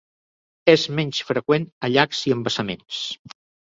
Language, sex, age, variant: Catalan, male, 60-69, Central